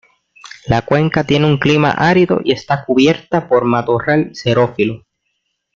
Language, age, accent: Spanish, 90+, Caribe: Cuba, Venezuela, Puerto Rico, República Dominicana, Panamá, Colombia caribeña, México caribeño, Costa del golfo de México